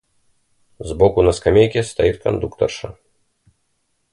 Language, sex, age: Russian, male, 30-39